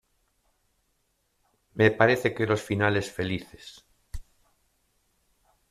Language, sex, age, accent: Spanish, male, 50-59, España: Norte peninsular (Asturias, Castilla y León, Cantabria, País Vasco, Navarra, Aragón, La Rioja, Guadalajara, Cuenca)